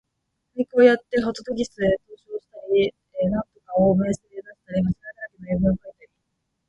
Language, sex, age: Japanese, female, under 19